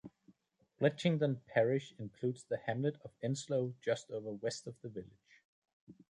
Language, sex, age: English, male, 19-29